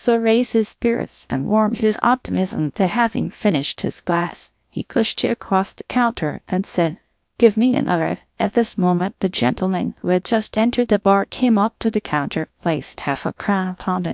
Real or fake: fake